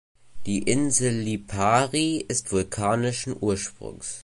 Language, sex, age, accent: German, male, under 19, Deutschland Deutsch